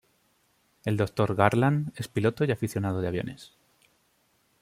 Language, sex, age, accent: Spanish, male, 30-39, España: Centro-Sur peninsular (Madrid, Toledo, Castilla-La Mancha)